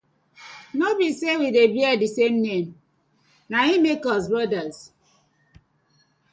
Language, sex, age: Nigerian Pidgin, female, 40-49